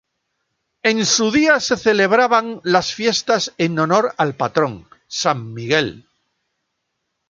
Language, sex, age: Spanish, female, 70-79